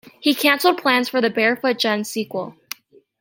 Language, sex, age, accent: English, female, under 19, United States English